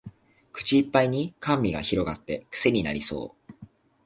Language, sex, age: Japanese, male, under 19